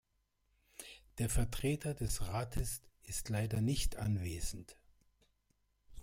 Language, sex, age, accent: German, male, 60-69, Deutschland Deutsch